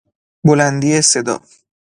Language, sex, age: Persian, male, 19-29